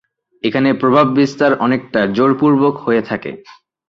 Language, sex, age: Bengali, male, 19-29